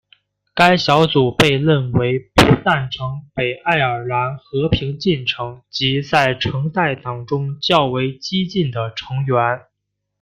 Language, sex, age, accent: Chinese, male, 19-29, 出生地：河北省